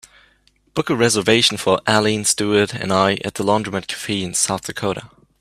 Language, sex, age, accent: English, male, 19-29, United States English